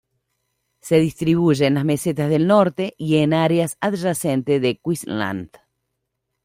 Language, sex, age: Spanish, female, 50-59